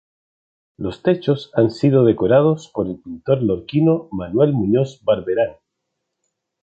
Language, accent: Spanish, Chileno: Chile, Cuyo